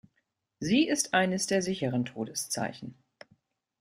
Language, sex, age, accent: German, female, 40-49, Deutschland Deutsch